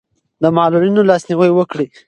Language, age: Pashto, 19-29